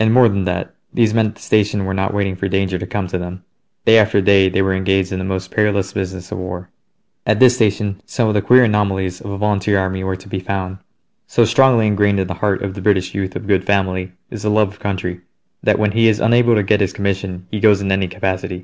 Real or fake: real